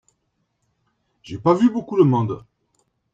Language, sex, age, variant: French, male, 40-49, Français de métropole